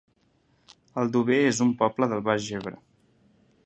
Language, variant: Catalan, Central